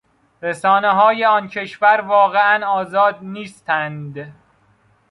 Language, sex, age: Persian, male, 19-29